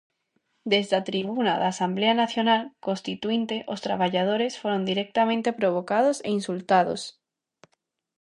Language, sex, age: Galician, female, 19-29